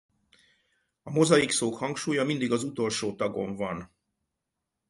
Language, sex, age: Hungarian, male, 50-59